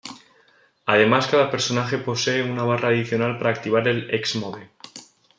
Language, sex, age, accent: Spanish, male, 19-29, España: Centro-Sur peninsular (Madrid, Toledo, Castilla-La Mancha)